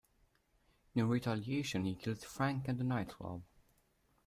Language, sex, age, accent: English, male, 19-29, United States English